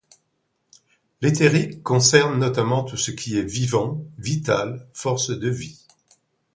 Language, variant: French, Français de métropole